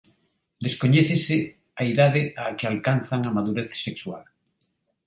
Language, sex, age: Galician, male, 50-59